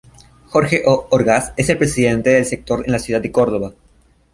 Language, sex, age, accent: Spanish, male, under 19, Andino-Pacífico: Colombia, Perú, Ecuador, oeste de Bolivia y Venezuela andina